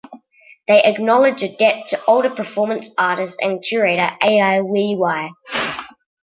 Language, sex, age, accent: English, male, under 19, Australian English